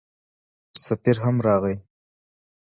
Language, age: Pashto, 19-29